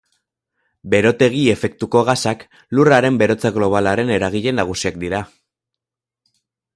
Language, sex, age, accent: Basque, male, 19-29, Mendebalekoa (Araba, Bizkaia, Gipuzkoako mendebaleko herri batzuk)